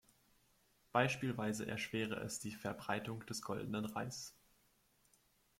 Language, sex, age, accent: German, male, 19-29, Deutschland Deutsch